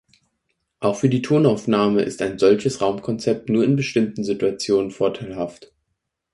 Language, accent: German, Deutschland Deutsch